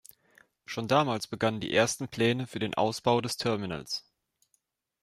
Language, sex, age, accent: German, male, 19-29, Deutschland Deutsch